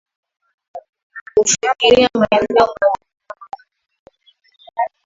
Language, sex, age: Swahili, female, 19-29